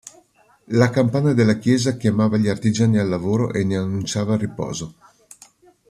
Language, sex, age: Italian, male, 50-59